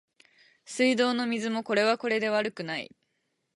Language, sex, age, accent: Japanese, female, 19-29, 標準語